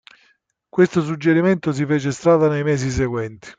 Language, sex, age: Italian, male, 60-69